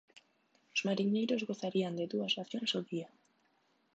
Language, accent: Galician, Normativo (estándar)